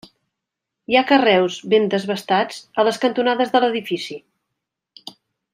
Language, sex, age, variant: Catalan, female, 50-59, Central